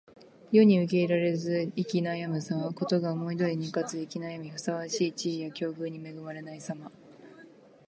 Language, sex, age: Japanese, female, 19-29